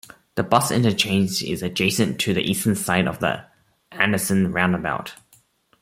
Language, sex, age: English, male, 19-29